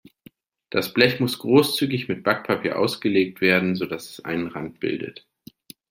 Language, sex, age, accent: German, male, 40-49, Deutschland Deutsch